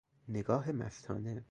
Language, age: Persian, 19-29